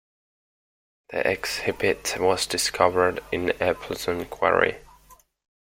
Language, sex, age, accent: English, male, 19-29, United States English